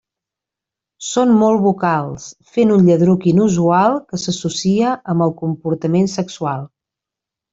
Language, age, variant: Catalan, 40-49, Central